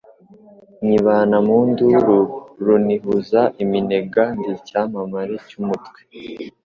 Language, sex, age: Kinyarwanda, male, under 19